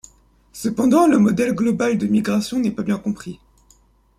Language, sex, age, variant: French, male, under 19, Français de métropole